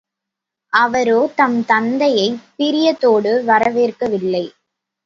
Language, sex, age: Tamil, female, under 19